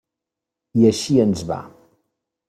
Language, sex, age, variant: Catalan, male, 50-59, Central